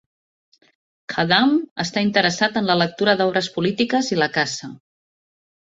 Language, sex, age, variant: Catalan, female, 50-59, Central